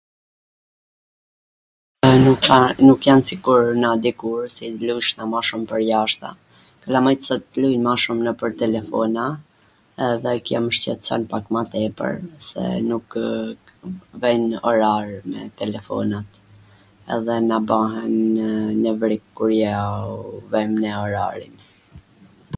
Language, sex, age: Gheg Albanian, female, 40-49